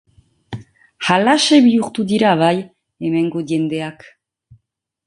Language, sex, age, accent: Basque, female, 40-49, Nafar-lapurtarra edo Zuberotarra (Lapurdi, Nafarroa Beherea, Zuberoa)